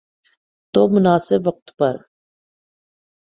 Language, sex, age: Urdu, male, 19-29